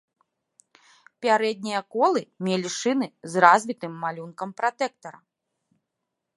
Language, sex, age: Belarusian, female, 30-39